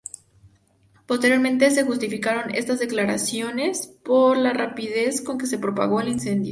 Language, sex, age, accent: Spanish, female, 19-29, México